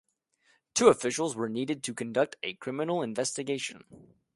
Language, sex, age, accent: English, male, under 19, United States English